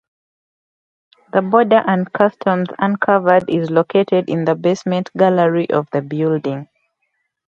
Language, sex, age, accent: English, female, 19-29, England English